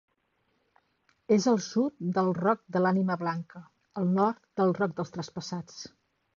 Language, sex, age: Catalan, female, 50-59